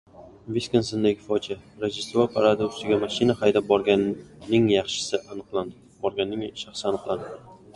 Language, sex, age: Uzbek, male, 19-29